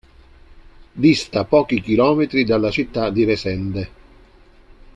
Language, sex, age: Italian, male, 50-59